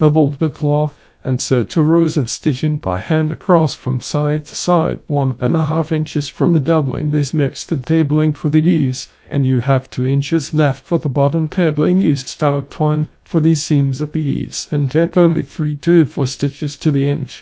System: TTS, GlowTTS